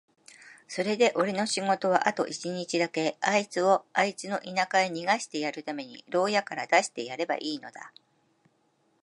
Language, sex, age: Japanese, female, 50-59